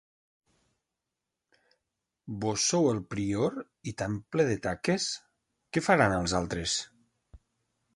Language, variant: Catalan, Nord-Occidental